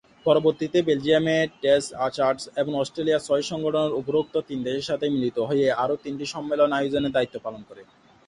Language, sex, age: Bengali, male, 19-29